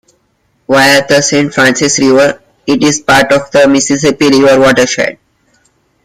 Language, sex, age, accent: English, male, 19-29, India and South Asia (India, Pakistan, Sri Lanka)